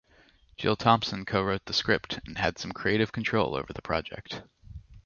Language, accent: English, United States English